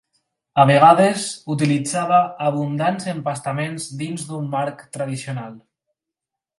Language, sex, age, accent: Catalan, male, 19-29, valencià